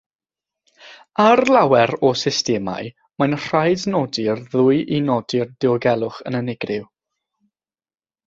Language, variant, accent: Welsh, South-Eastern Welsh, Y Deyrnas Unedig Cymraeg